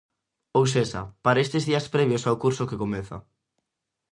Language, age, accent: Galician, 19-29, Atlántico (seseo e gheada)